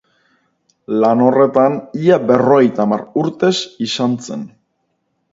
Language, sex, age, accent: Basque, male, 19-29, Mendebalekoa (Araba, Bizkaia, Gipuzkoako mendebaleko herri batzuk)